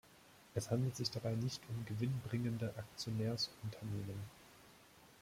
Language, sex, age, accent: German, male, 19-29, Deutschland Deutsch